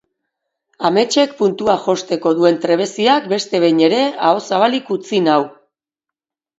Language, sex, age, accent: Basque, female, 40-49, Mendebalekoa (Araba, Bizkaia, Gipuzkoako mendebaleko herri batzuk)